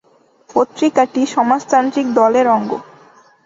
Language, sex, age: Bengali, female, under 19